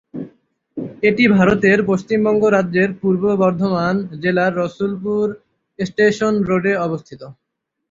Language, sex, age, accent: Bengali, male, under 19, চলিত